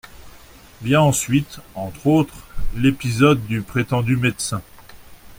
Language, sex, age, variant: French, male, 40-49, Français de métropole